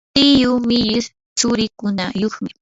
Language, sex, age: Yanahuanca Pasco Quechua, female, 19-29